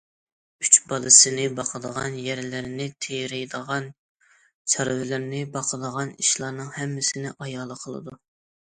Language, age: Uyghur, 19-29